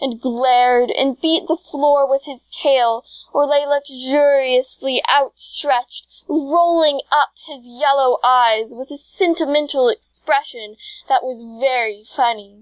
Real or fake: real